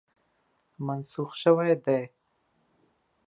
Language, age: Pashto, 30-39